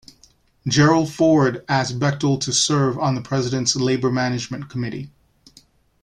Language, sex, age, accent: English, male, 40-49, United States English